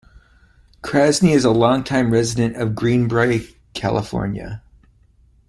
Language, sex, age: English, male, 50-59